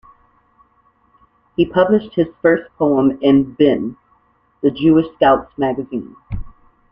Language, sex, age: English, female, 19-29